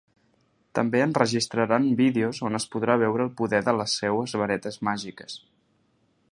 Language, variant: Catalan, Central